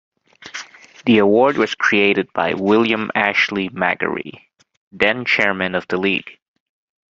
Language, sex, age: English, male, 19-29